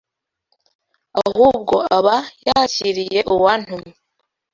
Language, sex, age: Kinyarwanda, female, 19-29